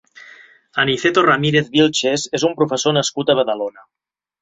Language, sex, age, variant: Catalan, male, 30-39, Central